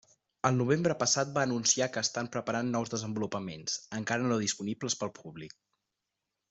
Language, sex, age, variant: Catalan, male, 19-29, Central